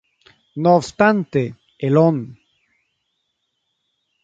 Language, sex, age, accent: Spanish, male, 40-49, Chileno: Chile, Cuyo